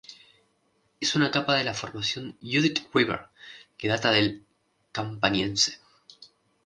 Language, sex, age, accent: Spanish, male, 19-29, Rioplatense: Argentina, Uruguay, este de Bolivia, Paraguay